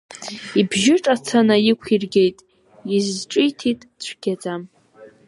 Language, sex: Abkhazian, female